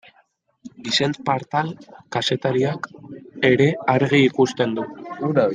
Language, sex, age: Basque, male, 19-29